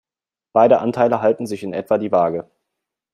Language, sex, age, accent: German, male, 30-39, Deutschland Deutsch